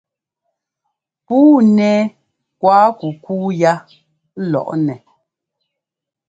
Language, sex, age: Ngomba, female, 40-49